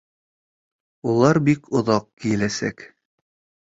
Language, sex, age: Bashkir, male, 19-29